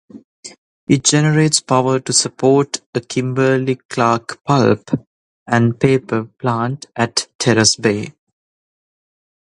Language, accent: English, India and South Asia (India, Pakistan, Sri Lanka)